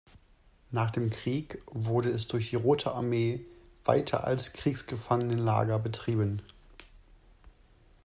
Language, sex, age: German, male, 30-39